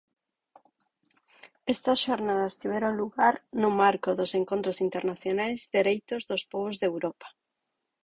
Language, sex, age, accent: Galician, female, 30-39, Oriental (común en zona oriental); Normativo (estándar)